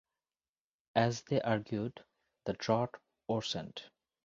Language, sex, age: English, male, 30-39